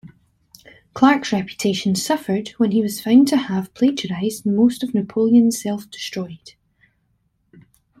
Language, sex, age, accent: English, female, 30-39, Scottish English